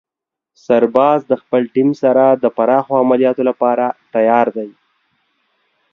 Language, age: Pashto, 30-39